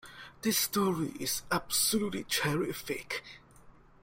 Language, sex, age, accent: English, male, 19-29, Malaysian English